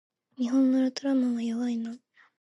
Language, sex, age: Japanese, female, under 19